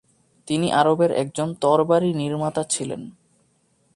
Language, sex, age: Bengali, male, 19-29